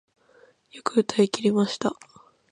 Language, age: Japanese, under 19